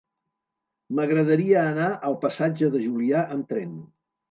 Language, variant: Catalan, Central